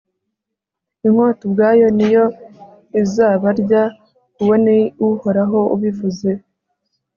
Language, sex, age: Kinyarwanda, male, 19-29